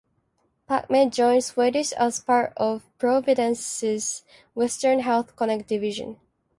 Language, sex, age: English, female, 19-29